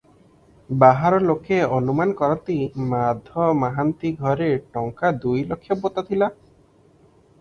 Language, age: Odia, 19-29